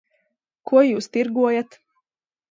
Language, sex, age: Latvian, female, 40-49